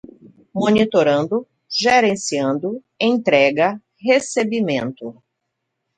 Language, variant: Portuguese, Portuguese (Brasil)